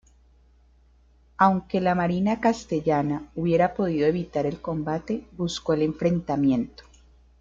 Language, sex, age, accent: Spanish, female, 30-39, Caribe: Cuba, Venezuela, Puerto Rico, República Dominicana, Panamá, Colombia caribeña, México caribeño, Costa del golfo de México